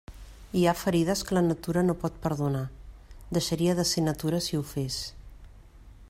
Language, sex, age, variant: Catalan, female, 50-59, Central